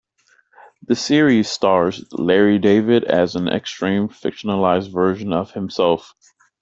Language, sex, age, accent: English, male, 30-39, United States English